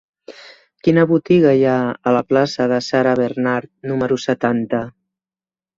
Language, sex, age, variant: Catalan, female, 50-59, Central